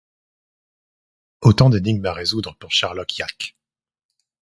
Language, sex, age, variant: French, male, 30-39, Français de métropole